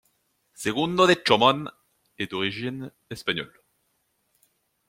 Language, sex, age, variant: French, male, 19-29, Français de métropole